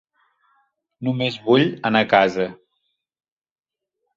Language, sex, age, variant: Catalan, male, 40-49, Central